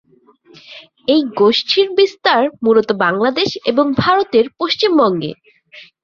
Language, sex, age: Bengali, female, 19-29